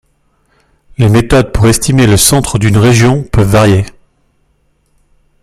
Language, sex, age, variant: French, male, 30-39, Français de métropole